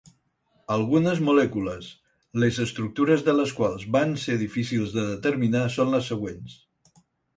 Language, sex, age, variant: Catalan, male, 60-69, Central